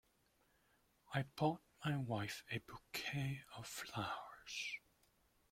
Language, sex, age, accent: English, male, 19-29, United States English